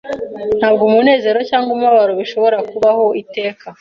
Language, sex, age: Kinyarwanda, female, 19-29